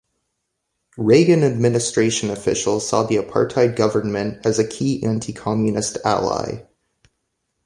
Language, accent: English, United States English